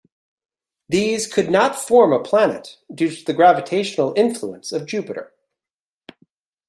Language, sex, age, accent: English, male, 40-49, United States English